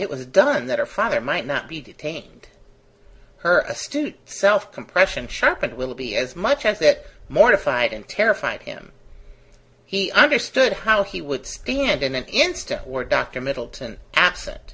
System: none